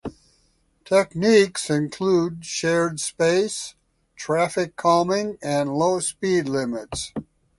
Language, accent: English, United States English